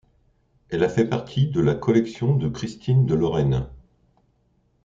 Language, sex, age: French, male, 60-69